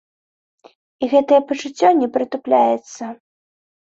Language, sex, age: Belarusian, female, 19-29